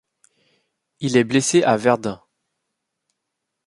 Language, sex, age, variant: French, male, 30-39, Français de métropole